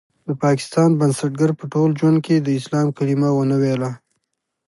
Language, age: Pashto, 30-39